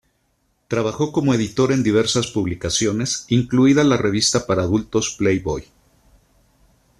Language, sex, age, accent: Spanish, male, 50-59, México